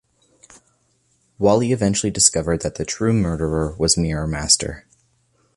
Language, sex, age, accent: English, male, 19-29, Canadian English